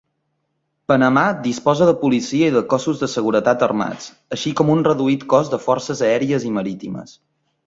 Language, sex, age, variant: Catalan, male, 19-29, Central